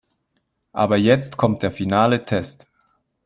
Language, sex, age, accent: German, male, 30-39, Schweizerdeutsch